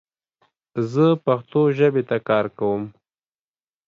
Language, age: Pashto, 19-29